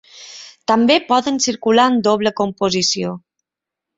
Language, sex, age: Catalan, female, 30-39